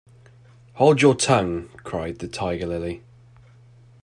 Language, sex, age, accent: English, male, 19-29, England English